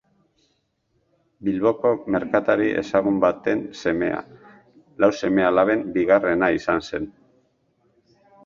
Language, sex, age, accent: Basque, male, 50-59, Mendebalekoa (Araba, Bizkaia, Gipuzkoako mendebaleko herri batzuk)